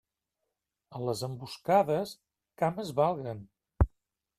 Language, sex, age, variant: Catalan, male, 50-59, Central